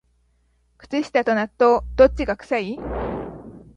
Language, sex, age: Japanese, female, 19-29